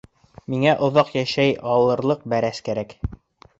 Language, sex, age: Bashkir, male, 19-29